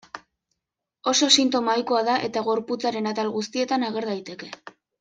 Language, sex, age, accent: Basque, female, under 19, Mendebalekoa (Araba, Bizkaia, Gipuzkoako mendebaleko herri batzuk)